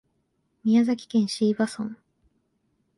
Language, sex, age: Japanese, female, 19-29